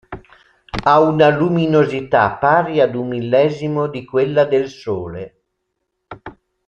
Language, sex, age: Italian, male, 60-69